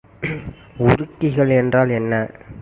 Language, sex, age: Tamil, male, 19-29